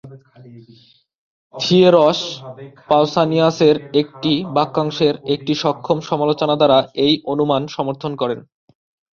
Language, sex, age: Bengali, male, 19-29